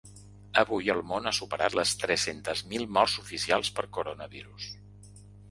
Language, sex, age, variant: Catalan, male, 50-59, Central